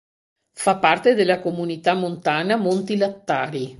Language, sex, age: Italian, female, 60-69